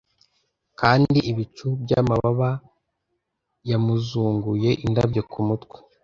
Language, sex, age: Kinyarwanda, male, under 19